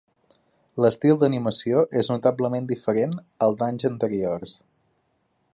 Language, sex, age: Catalan, male, 19-29